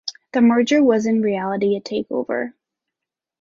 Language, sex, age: English, female, 19-29